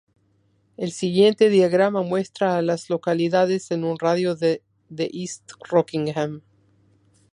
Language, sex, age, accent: Spanish, female, 50-59, Rioplatense: Argentina, Uruguay, este de Bolivia, Paraguay